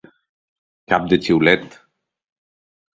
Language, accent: Catalan, valencià